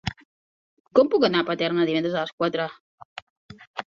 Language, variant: Catalan, Central